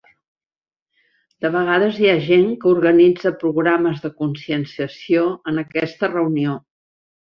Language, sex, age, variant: Catalan, female, 60-69, Central